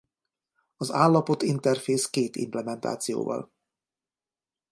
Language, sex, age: Hungarian, male, 50-59